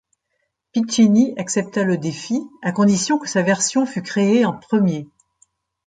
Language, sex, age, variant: French, female, 60-69, Français de métropole